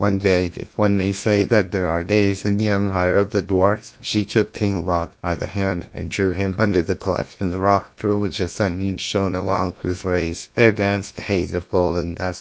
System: TTS, GlowTTS